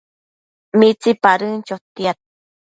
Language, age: Matsés, 30-39